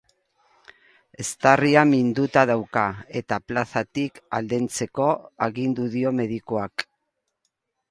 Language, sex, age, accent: Basque, female, 60-69, Erdialdekoa edo Nafarra (Gipuzkoa, Nafarroa)